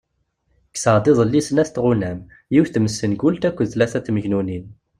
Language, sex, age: Kabyle, male, 19-29